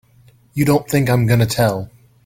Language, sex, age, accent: English, male, 19-29, United States English